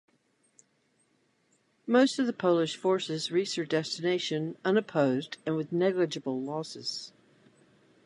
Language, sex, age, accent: English, female, 50-59, United States English